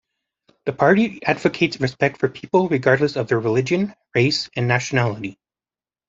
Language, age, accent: English, 30-39, Canadian English